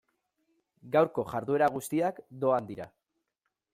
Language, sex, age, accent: Basque, male, 19-29, Mendebalekoa (Araba, Bizkaia, Gipuzkoako mendebaleko herri batzuk)